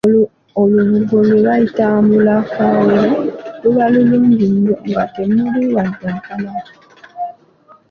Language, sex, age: Ganda, female, 19-29